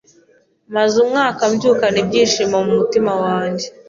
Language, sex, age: Kinyarwanda, female, 40-49